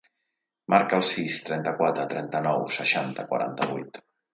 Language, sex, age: Catalan, male, 40-49